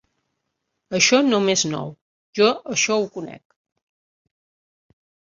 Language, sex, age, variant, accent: Catalan, female, 50-59, Septentrional, Empordanès